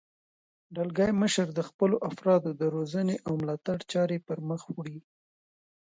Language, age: Pashto, 19-29